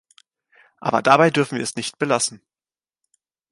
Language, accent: German, Deutschland Deutsch